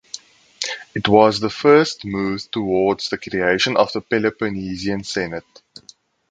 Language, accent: English, Southern African (South Africa, Zimbabwe, Namibia)